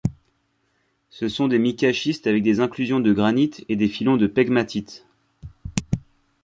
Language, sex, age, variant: French, male, 30-39, Français de métropole